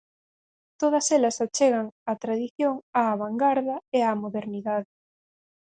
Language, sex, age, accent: Galician, female, 19-29, Central (gheada)